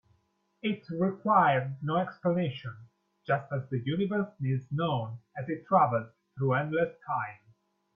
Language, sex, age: English, male, 19-29